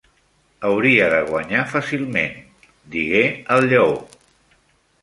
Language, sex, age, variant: Catalan, male, 60-69, Central